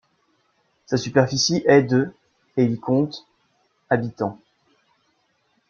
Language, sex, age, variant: French, male, 19-29, Français de métropole